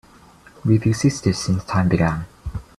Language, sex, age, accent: English, male, under 19, England English